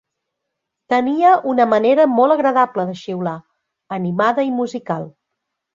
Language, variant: Catalan, Central